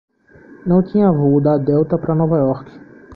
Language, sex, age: Portuguese, male, 30-39